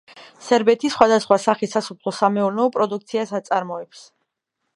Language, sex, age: Georgian, female, 19-29